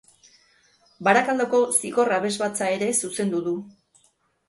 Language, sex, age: Basque, female, 50-59